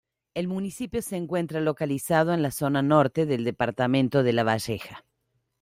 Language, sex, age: Spanish, female, 50-59